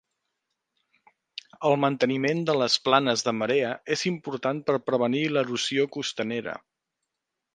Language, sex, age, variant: Catalan, male, 50-59, Central